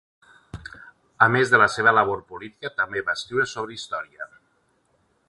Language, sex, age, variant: Catalan, male, 40-49, Septentrional